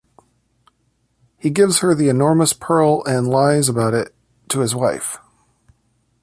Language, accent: English, United States English